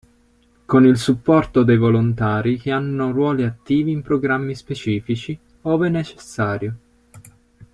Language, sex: Italian, male